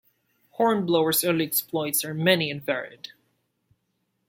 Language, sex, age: English, male, 19-29